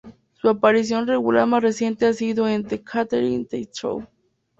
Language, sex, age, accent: Spanish, female, under 19, México